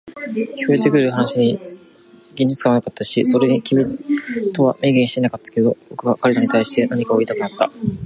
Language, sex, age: Japanese, male, 19-29